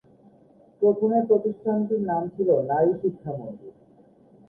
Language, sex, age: Bengali, male, 19-29